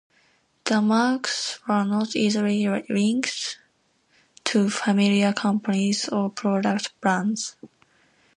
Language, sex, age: English, female, 19-29